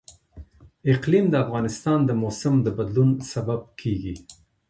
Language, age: Pashto, 50-59